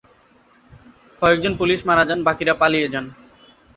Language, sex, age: Bengali, male, 19-29